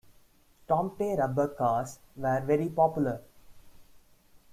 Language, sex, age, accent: English, male, 19-29, India and South Asia (India, Pakistan, Sri Lanka)